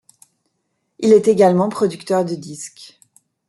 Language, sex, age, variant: French, female, 50-59, Français de métropole